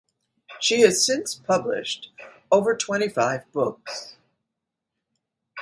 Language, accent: English, United States English